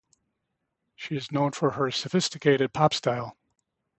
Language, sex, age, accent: English, male, 60-69, United States English